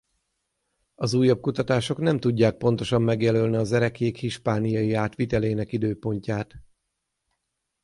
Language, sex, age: Hungarian, male, 40-49